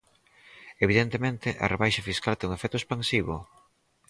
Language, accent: Galician, Normativo (estándar)